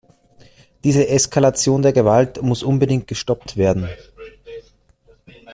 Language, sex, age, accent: German, male, 30-39, Österreichisches Deutsch